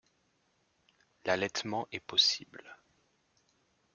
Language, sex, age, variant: French, male, 30-39, Français de métropole